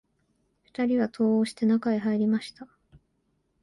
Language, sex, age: Japanese, female, 19-29